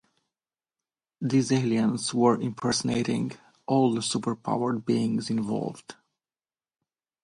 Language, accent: English, Eastern European